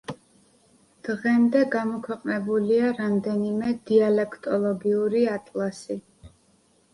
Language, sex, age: Georgian, female, 19-29